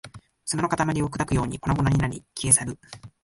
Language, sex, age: Japanese, male, 19-29